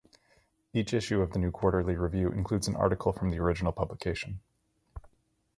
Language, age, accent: English, 30-39, Canadian English